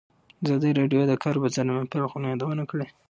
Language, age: Pashto, 19-29